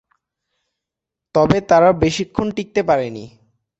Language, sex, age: Bengali, male, 19-29